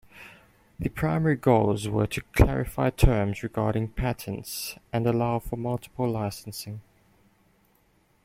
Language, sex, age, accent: English, male, 19-29, Southern African (South Africa, Zimbabwe, Namibia)